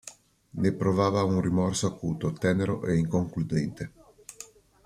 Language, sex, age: Italian, male, 50-59